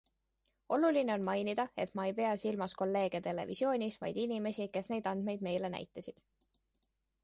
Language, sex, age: Estonian, female, 19-29